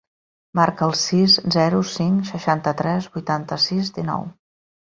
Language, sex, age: Catalan, female, 40-49